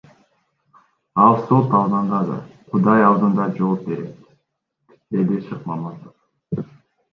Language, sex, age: Kyrgyz, male, 19-29